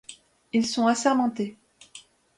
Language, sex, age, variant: French, female, 19-29, Français de métropole